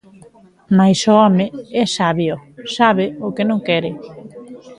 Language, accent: Galician, Oriental (común en zona oriental)